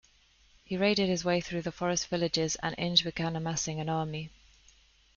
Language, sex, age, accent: English, female, 30-39, England English